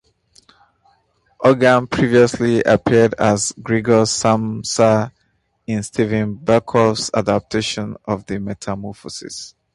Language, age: English, 30-39